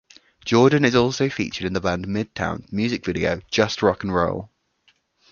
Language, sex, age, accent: English, male, 19-29, England English